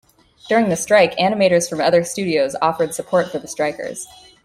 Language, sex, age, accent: English, female, 19-29, United States English